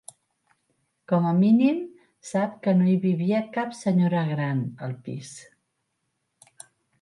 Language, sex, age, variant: Catalan, female, 50-59, Central